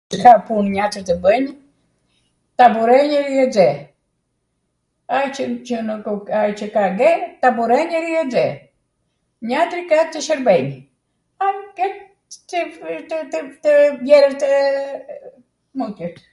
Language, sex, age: Arvanitika Albanian, female, 70-79